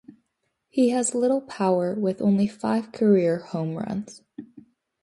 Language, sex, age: English, female, under 19